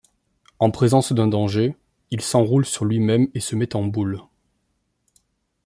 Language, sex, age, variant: French, male, 30-39, Français de métropole